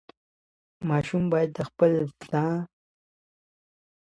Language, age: Pashto, under 19